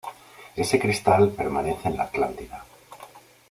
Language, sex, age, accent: Spanish, male, 40-49, España: Norte peninsular (Asturias, Castilla y León, Cantabria, País Vasco, Navarra, Aragón, La Rioja, Guadalajara, Cuenca)